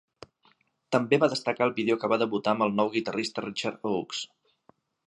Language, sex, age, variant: Catalan, male, 50-59, Central